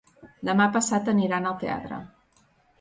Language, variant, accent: Catalan, Central, central